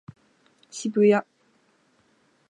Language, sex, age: Japanese, female, 19-29